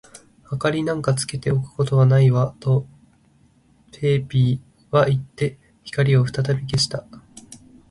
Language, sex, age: Japanese, male, under 19